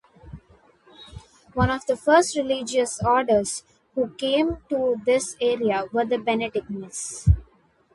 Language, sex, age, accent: English, female, under 19, India and South Asia (India, Pakistan, Sri Lanka)